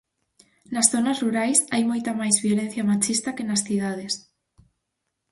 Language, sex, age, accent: Galician, female, 19-29, Normativo (estándar)